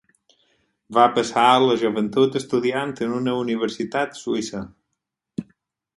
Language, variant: Catalan, Balear